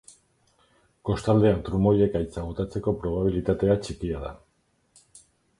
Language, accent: Basque, Erdialdekoa edo Nafarra (Gipuzkoa, Nafarroa)